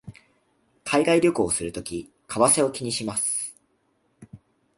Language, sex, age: Japanese, male, under 19